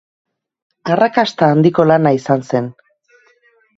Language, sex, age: Basque, female, 40-49